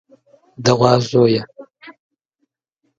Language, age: Pashto, 30-39